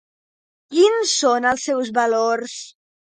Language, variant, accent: Catalan, Central, central; septentrional